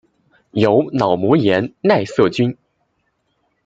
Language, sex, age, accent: Chinese, male, 19-29, 出生地：山东省